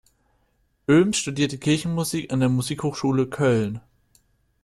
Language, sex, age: German, male, 19-29